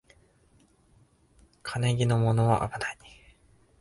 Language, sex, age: Japanese, male, 19-29